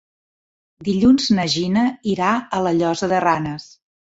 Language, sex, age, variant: Catalan, female, 50-59, Central